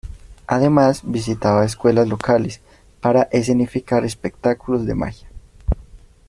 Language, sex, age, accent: Spanish, male, 19-29, Andino-Pacífico: Colombia, Perú, Ecuador, oeste de Bolivia y Venezuela andina